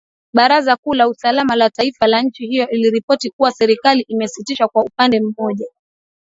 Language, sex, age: Swahili, female, 19-29